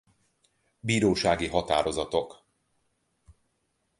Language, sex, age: Hungarian, male, 40-49